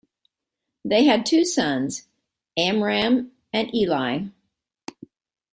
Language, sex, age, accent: English, female, 60-69, United States English